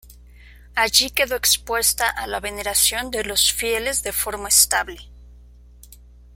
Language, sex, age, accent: Spanish, female, 30-39, México